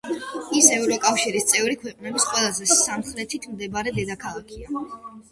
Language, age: Georgian, under 19